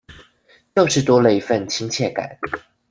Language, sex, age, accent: Chinese, female, 19-29, 出生地：宜蘭縣